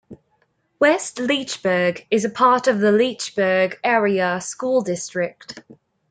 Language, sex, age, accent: English, female, under 19, England English